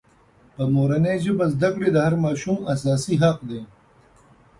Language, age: Pashto, 50-59